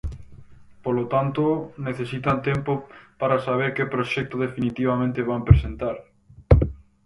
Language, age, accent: Galician, under 19, Atlántico (seseo e gheada)